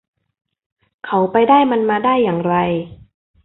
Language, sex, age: Thai, female, 19-29